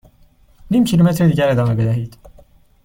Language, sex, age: Persian, male, 19-29